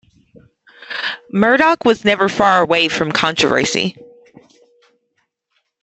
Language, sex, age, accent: English, female, 30-39, United States English